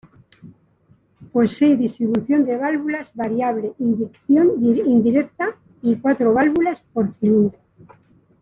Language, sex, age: Spanish, female, 80-89